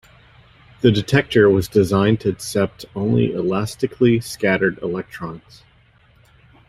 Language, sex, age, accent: English, male, 30-39, United States English